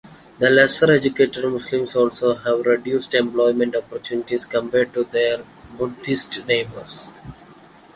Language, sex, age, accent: English, male, 19-29, India and South Asia (India, Pakistan, Sri Lanka)